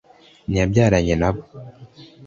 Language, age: Kinyarwanda, 19-29